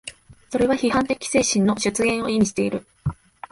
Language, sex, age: Japanese, female, 19-29